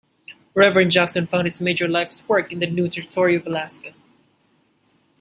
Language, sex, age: English, male, 19-29